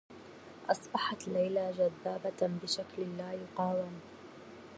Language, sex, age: Arabic, female, 19-29